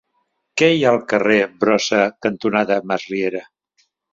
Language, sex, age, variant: Catalan, male, 60-69, Central